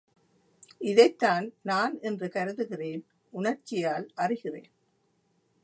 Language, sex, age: Tamil, female, 70-79